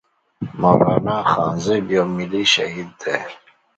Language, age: Pashto, 30-39